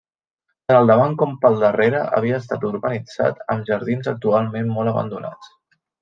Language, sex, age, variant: Catalan, male, 30-39, Central